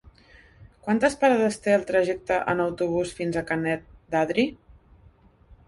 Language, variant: Catalan, Central